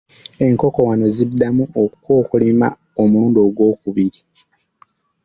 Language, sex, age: Ganda, male, under 19